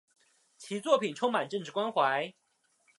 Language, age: Chinese, 19-29